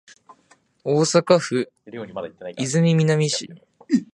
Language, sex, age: Japanese, male, 19-29